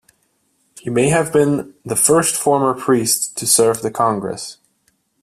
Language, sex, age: English, male, 19-29